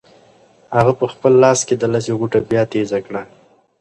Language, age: Pashto, 19-29